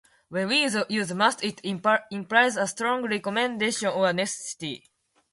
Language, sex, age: English, female, 19-29